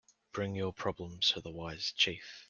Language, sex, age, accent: English, male, 19-29, Australian English